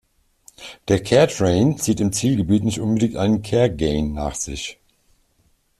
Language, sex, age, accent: German, male, 40-49, Deutschland Deutsch